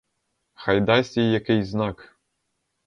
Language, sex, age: Ukrainian, male, 19-29